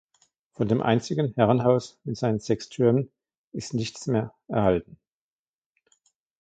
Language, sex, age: German, male, 50-59